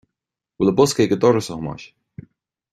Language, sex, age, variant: Irish, male, 19-29, Gaeilge Chonnacht